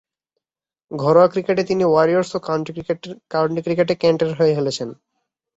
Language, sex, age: Bengali, male, under 19